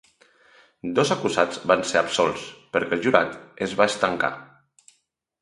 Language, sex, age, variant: Catalan, male, 40-49, Central